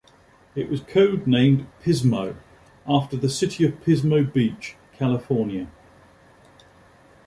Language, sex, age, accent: English, male, 50-59, England English